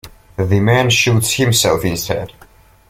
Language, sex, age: English, male, under 19